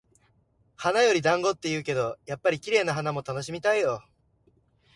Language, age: Japanese, 19-29